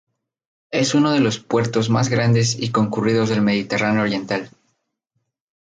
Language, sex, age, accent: Spanish, male, 19-29, México